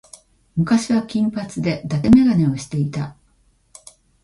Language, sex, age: Japanese, female, 50-59